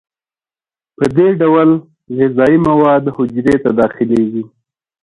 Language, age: Pashto, 30-39